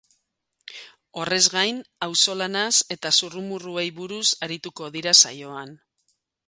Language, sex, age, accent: Basque, female, 40-49, Mendebalekoa (Araba, Bizkaia, Gipuzkoako mendebaleko herri batzuk)